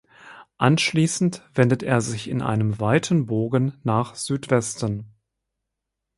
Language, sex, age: German, male, 50-59